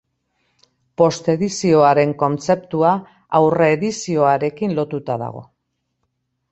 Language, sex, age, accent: Basque, female, 60-69, Mendebalekoa (Araba, Bizkaia, Gipuzkoako mendebaleko herri batzuk)